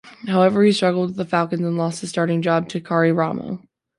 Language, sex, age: English, female, 19-29